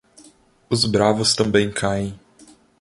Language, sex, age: Portuguese, male, 19-29